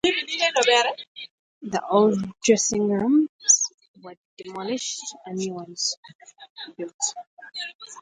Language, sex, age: English, female, 19-29